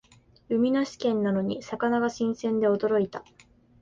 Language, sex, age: Japanese, female, 19-29